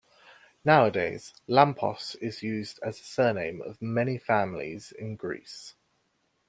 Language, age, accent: English, 19-29, England English